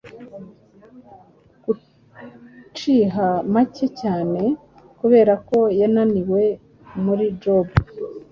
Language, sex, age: Kinyarwanda, female, 40-49